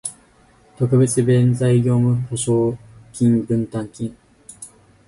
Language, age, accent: Japanese, 19-29, 標準語